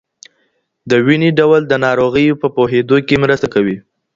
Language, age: Pashto, under 19